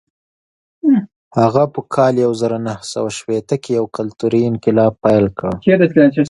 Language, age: Pashto, 19-29